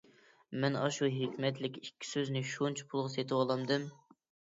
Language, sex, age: Uyghur, male, 19-29